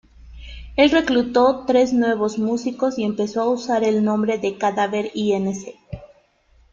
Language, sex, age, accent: Spanish, female, 30-39, Andino-Pacífico: Colombia, Perú, Ecuador, oeste de Bolivia y Venezuela andina